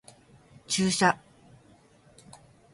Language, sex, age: Japanese, female, 60-69